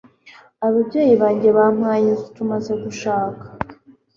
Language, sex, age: Kinyarwanda, female, 19-29